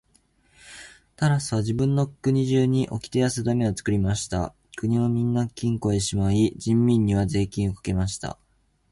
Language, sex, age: Japanese, male, 19-29